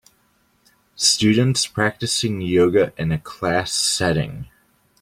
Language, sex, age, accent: English, male, 30-39, United States English